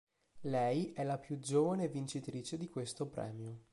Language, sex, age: Italian, male, 19-29